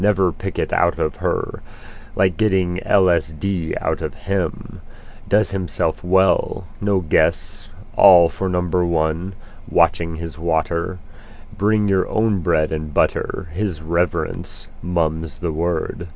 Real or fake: real